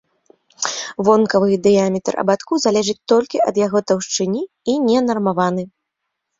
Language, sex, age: Belarusian, female, 19-29